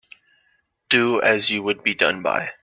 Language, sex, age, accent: English, male, 19-29, United States English